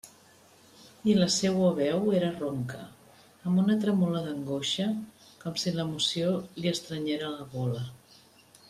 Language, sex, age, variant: Catalan, female, 50-59, Central